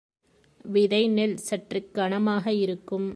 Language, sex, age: Tamil, female, 30-39